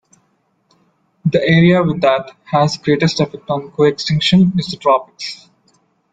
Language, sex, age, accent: English, male, 19-29, India and South Asia (India, Pakistan, Sri Lanka)